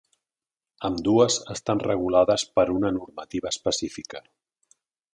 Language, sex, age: Catalan, male, 50-59